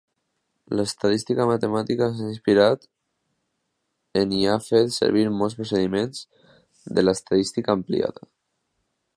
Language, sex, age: Catalan, male, under 19